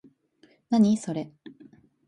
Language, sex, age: Japanese, female, 19-29